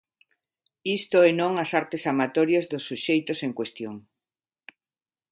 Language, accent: Galician, Neofalante